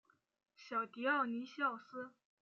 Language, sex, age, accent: Chinese, female, 19-29, 出生地：黑龙江省